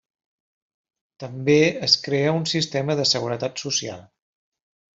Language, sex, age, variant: Catalan, male, 50-59, Central